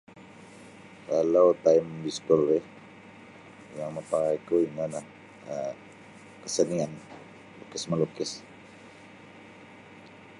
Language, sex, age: Sabah Bisaya, male, 40-49